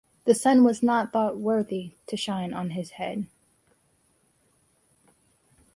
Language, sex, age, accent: English, female, 19-29, United States English